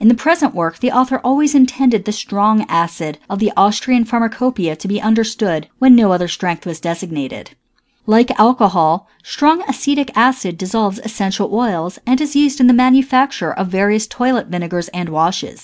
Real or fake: real